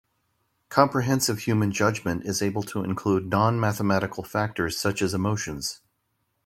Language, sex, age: English, male, 30-39